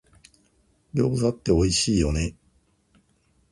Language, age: Japanese, 50-59